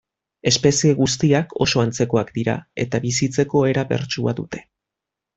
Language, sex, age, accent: Basque, male, 30-39, Mendebalekoa (Araba, Bizkaia, Gipuzkoako mendebaleko herri batzuk)